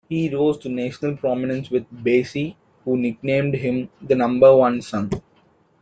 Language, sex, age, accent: English, male, 19-29, India and South Asia (India, Pakistan, Sri Lanka)